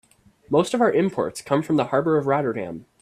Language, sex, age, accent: English, female, under 19, United States English